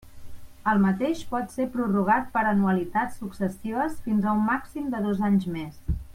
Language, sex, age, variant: Catalan, female, 30-39, Central